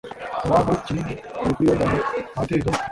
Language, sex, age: Kinyarwanda, male, 19-29